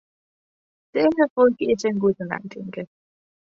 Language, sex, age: Western Frisian, female, under 19